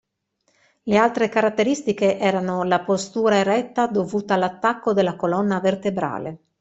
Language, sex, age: Italian, female, 40-49